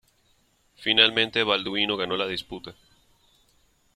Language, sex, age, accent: Spanish, male, 30-39, Caribe: Cuba, Venezuela, Puerto Rico, República Dominicana, Panamá, Colombia caribeña, México caribeño, Costa del golfo de México